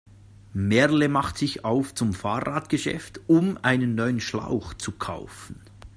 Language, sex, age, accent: German, male, 30-39, Schweizerdeutsch